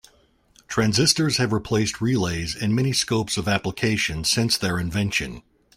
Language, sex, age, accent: English, male, 40-49, United States English